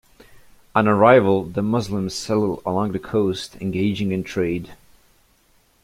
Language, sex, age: English, male, under 19